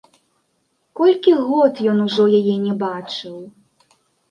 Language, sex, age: Belarusian, female, 19-29